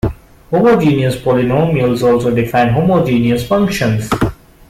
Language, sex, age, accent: English, male, 19-29, India and South Asia (India, Pakistan, Sri Lanka)